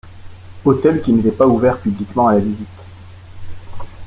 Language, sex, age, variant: French, male, 40-49, Français de métropole